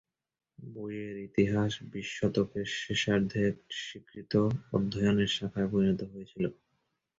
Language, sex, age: Bengali, male, 19-29